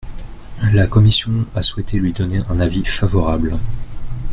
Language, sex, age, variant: French, male, 30-39, Français de métropole